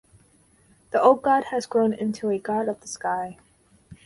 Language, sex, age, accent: English, female, 19-29, United States English